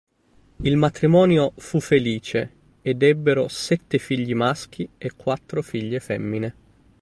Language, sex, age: Italian, male, 19-29